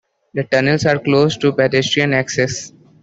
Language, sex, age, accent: English, male, 19-29, United States English